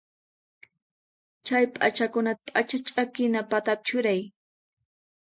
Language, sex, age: Puno Quechua, female, 19-29